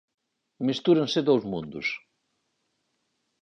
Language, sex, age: Galician, male, 40-49